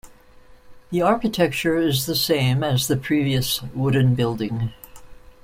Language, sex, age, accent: English, female, 60-69, United States English